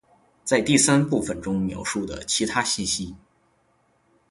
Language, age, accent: Chinese, 19-29, 出生地：吉林省